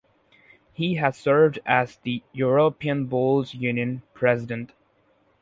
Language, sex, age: English, male, under 19